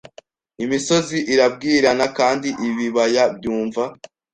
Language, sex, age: Kinyarwanda, male, 19-29